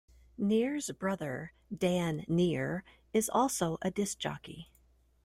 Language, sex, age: English, female, 50-59